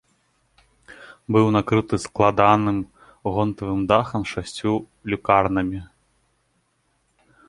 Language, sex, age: Belarusian, male, 19-29